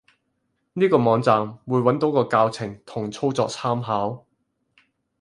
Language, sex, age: Cantonese, male, 30-39